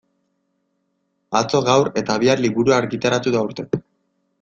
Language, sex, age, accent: Basque, male, 19-29, Erdialdekoa edo Nafarra (Gipuzkoa, Nafarroa)